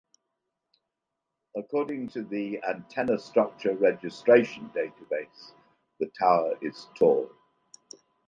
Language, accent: English, England English